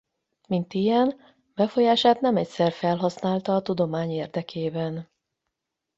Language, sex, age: Hungarian, female, 50-59